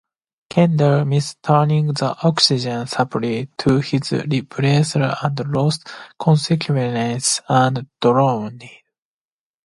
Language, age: English, 19-29